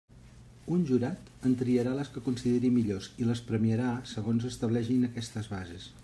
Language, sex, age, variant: Catalan, male, 50-59, Central